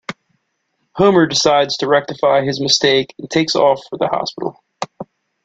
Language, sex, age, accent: English, male, 19-29, United States English